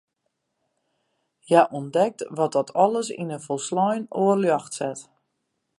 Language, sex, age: Western Frisian, female, 50-59